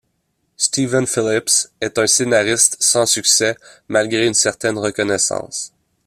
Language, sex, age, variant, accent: French, male, 19-29, Français d'Amérique du Nord, Français du Canada